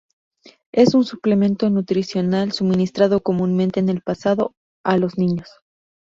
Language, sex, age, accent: Spanish, female, 19-29, México